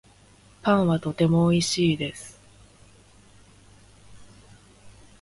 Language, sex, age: Japanese, female, 19-29